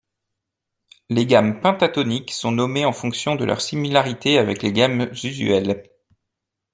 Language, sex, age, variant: French, male, 30-39, Français de métropole